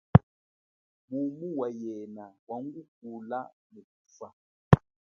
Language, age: Chokwe, 40-49